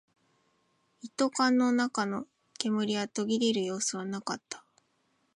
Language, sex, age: Japanese, female, 19-29